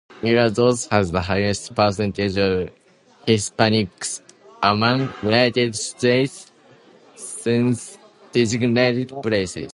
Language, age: English, 19-29